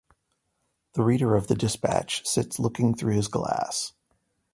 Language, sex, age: English, male, 40-49